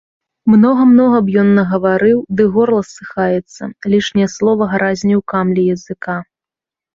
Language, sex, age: Belarusian, female, 19-29